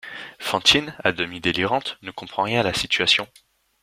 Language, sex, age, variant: French, male, under 19, Français de métropole